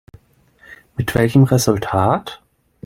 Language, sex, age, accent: German, male, 30-39, Deutschland Deutsch